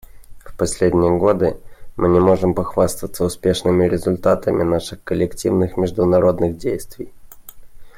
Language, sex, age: Russian, male, 19-29